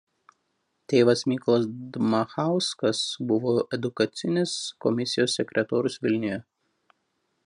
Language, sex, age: Lithuanian, male, 30-39